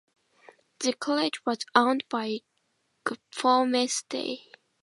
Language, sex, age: English, female, 19-29